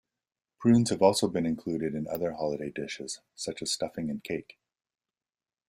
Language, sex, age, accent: English, male, 40-49, Canadian English